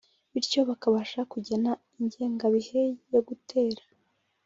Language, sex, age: Kinyarwanda, female, 19-29